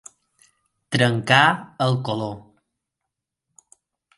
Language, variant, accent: Catalan, Balear, mallorquí